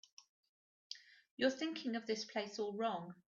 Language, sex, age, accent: English, female, 50-59, England English